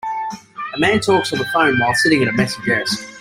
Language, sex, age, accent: English, male, 30-39, Australian English